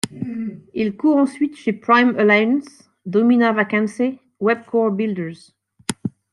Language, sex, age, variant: French, female, 50-59, Français de métropole